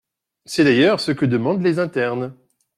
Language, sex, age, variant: French, male, 40-49, Français de métropole